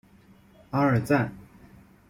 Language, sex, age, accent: Chinese, male, 30-39, 出生地：湖南省